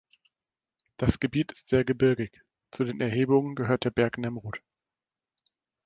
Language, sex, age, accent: German, male, 30-39, Deutschland Deutsch